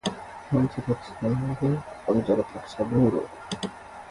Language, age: Nepali, 30-39